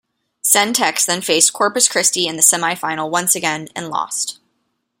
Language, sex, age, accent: English, female, 19-29, United States English